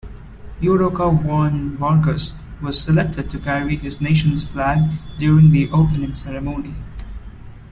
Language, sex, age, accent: English, male, 19-29, India and South Asia (India, Pakistan, Sri Lanka)